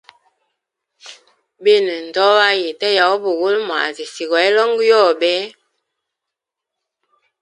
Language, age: Hemba, 19-29